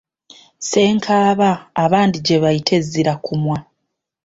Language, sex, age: Ganda, female, 19-29